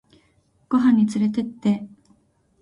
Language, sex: Japanese, female